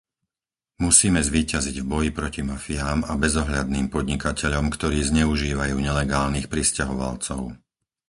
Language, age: Slovak, 50-59